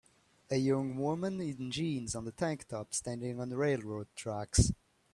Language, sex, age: English, male, 19-29